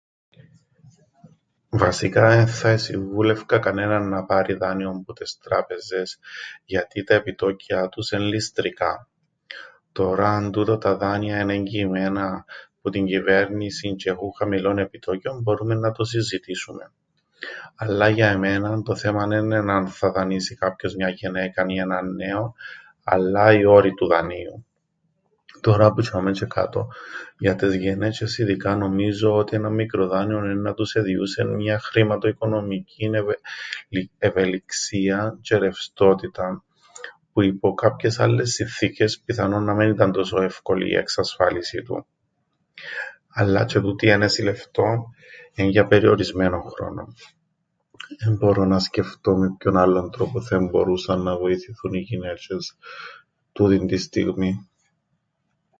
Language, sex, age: Greek, male, 40-49